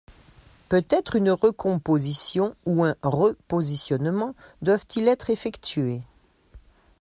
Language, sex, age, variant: French, female, 60-69, Français de métropole